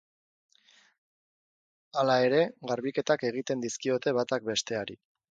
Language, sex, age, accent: Basque, male, 30-39, Erdialdekoa edo Nafarra (Gipuzkoa, Nafarroa)